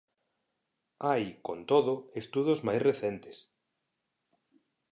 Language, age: Galician, 40-49